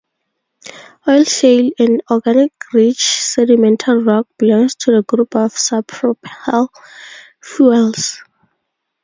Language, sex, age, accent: English, female, 19-29, Southern African (South Africa, Zimbabwe, Namibia)